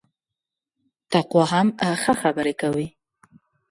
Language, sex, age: Pashto, female, 30-39